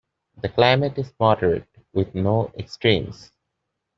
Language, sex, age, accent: English, male, 19-29, United States English